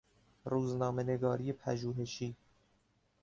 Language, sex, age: Persian, male, 19-29